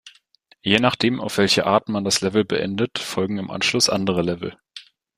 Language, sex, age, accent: German, male, 19-29, Deutschland Deutsch